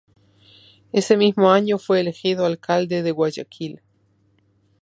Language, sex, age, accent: Spanish, female, 50-59, Rioplatense: Argentina, Uruguay, este de Bolivia, Paraguay